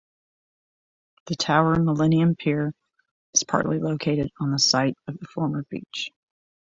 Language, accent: English, United States English